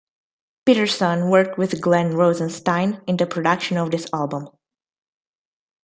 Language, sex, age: English, female, under 19